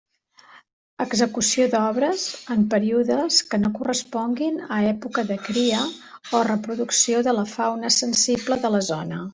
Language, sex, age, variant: Catalan, female, 50-59, Central